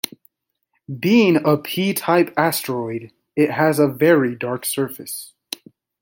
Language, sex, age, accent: English, male, 19-29, United States English